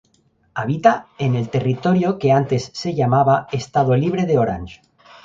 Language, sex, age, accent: Spanish, male, 50-59, España: Centro-Sur peninsular (Madrid, Toledo, Castilla-La Mancha)